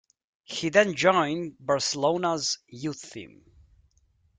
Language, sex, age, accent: English, male, 30-39, United States English